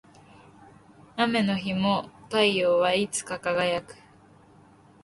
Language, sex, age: Japanese, female, under 19